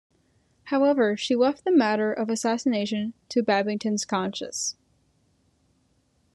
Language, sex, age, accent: English, female, under 19, United States English